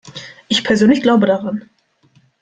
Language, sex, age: German, female, 19-29